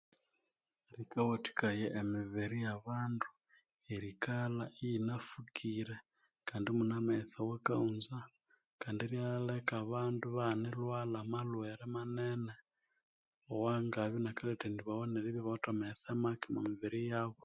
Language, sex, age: Konzo, male, 19-29